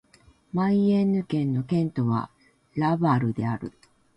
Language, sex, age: Japanese, female, 50-59